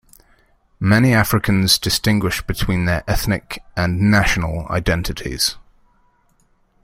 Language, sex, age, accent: English, male, 19-29, England English